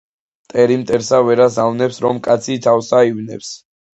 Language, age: Georgian, under 19